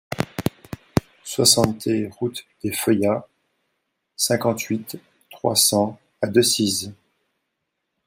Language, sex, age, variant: French, male, 40-49, Français de métropole